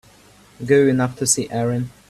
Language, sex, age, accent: English, male, under 19, Canadian English